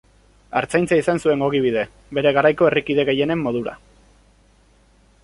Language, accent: Basque, Erdialdekoa edo Nafarra (Gipuzkoa, Nafarroa)